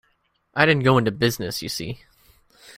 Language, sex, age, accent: English, male, under 19, Canadian English